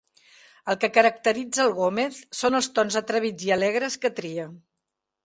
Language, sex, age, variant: Catalan, female, 60-69, Central